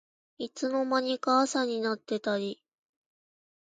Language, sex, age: Japanese, female, 19-29